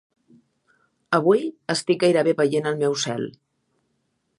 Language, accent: Catalan, central; nord-occidental